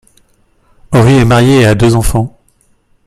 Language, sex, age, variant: French, male, 30-39, Français de métropole